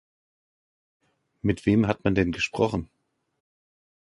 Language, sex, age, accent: German, male, 50-59, Deutschland Deutsch